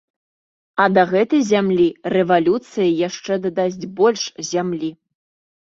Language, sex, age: Belarusian, female, 19-29